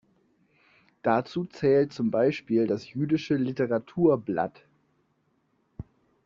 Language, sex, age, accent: German, male, 30-39, Deutschland Deutsch